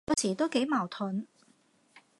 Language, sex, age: Cantonese, female, 40-49